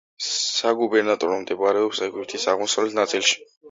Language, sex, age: Georgian, male, 19-29